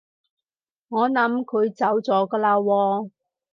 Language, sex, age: Cantonese, female, 30-39